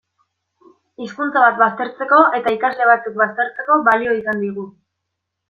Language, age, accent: Basque, 19-29, Mendebalekoa (Araba, Bizkaia, Gipuzkoako mendebaleko herri batzuk)